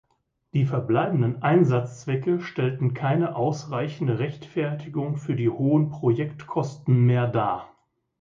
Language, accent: German, Deutschland Deutsch